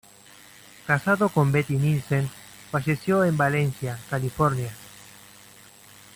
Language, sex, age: Spanish, male, 19-29